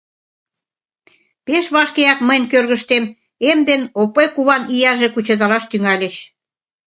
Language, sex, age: Mari, female, 19-29